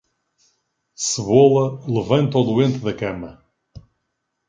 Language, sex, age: Portuguese, male, 40-49